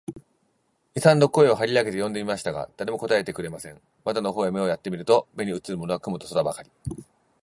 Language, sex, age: Japanese, male, 40-49